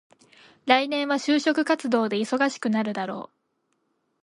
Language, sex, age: Japanese, female, 19-29